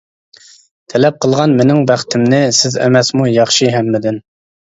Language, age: Uyghur, 19-29